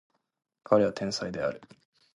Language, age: Japanese, 19-29